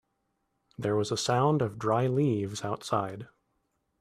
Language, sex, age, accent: English, male, 30-39, United States English